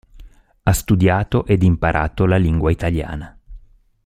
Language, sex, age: Italian, male, 40-49